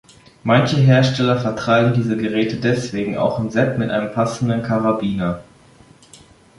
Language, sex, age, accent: German, male, under 19, Deutschland Deutsch